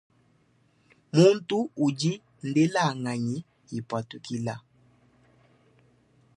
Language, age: Luba-Lulua, 19-29